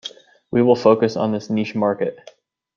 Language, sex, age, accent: English, male, 19-29, United States English